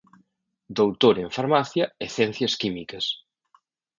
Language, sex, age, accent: Galician, male, 40-49, Central (sen gheada)